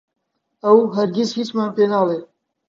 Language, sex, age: Central Kurdish, male, 19-29